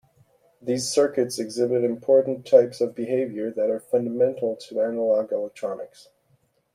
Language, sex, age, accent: English, male, 19-29, United States English